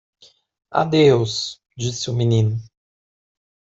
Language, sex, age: Portuguese, female, 30-39